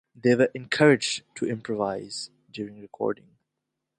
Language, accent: English, India and South Asia (India, Pakistan, Sri Lanka)